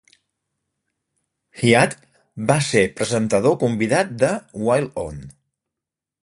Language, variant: Catalan, Central